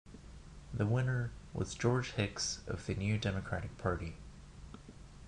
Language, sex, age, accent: English, male, under 19, United States English